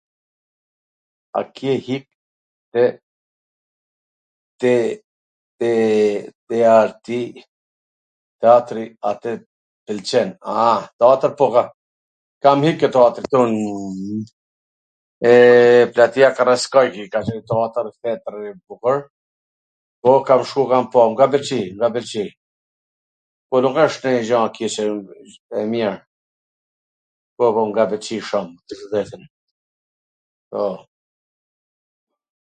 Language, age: Gheg Albanian, 50-59